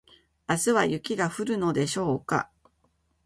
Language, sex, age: Japanese, female, 50-59